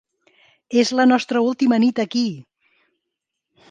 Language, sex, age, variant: Catalan, female, 50-59, Central